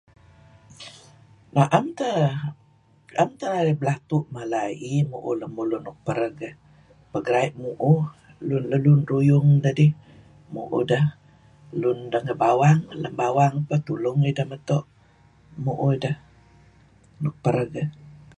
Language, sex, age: Kelabit, female, 60-69